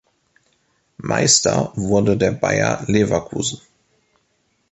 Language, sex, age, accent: German, male, 19-29, Deutschland Deutsch